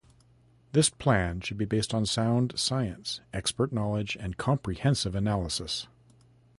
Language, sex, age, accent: English, male, 50-59, Canadian English